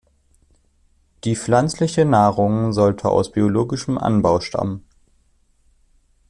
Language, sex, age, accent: German, male, under 19, Deutschland Deutsch